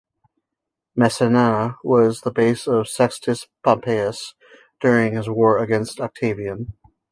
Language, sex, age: English, male, 30-39